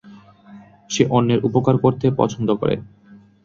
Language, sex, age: Bengali, male, 19-29